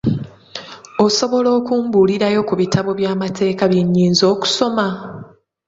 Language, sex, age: Ganda, female, 30-39